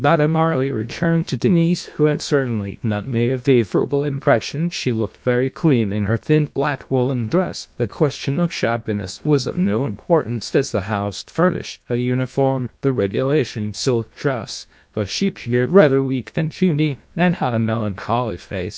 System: TTS, GlowTTS